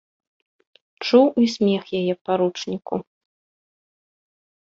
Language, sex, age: Belarusian, female, 30-39